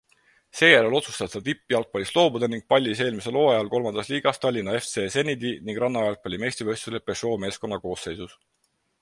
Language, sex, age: Estonian, male, 30-39